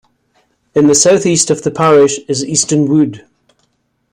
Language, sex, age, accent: English, male, 60-69, Scottish English